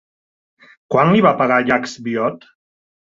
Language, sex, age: Catalan, male, 50-59